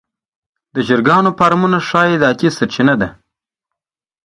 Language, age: Pashto, 19-29